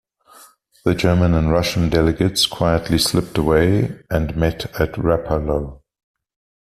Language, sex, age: English, male, 50-59